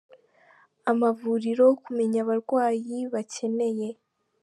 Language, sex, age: Kinyarwanda, female, 19-29